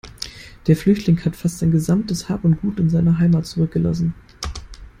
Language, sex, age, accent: German, male, 19-29, Deutschland Deutsch